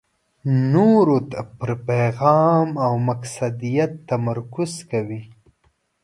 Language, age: Pashto, 19-29